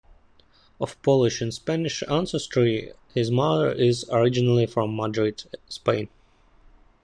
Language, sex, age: English, male, 19-29